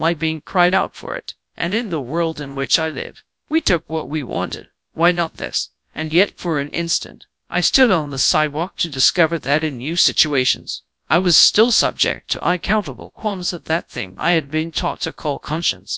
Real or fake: fake